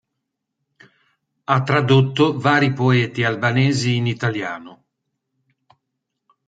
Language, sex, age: Italian, male, 50-59